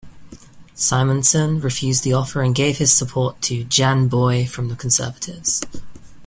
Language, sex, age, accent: English, male, 19-29, England English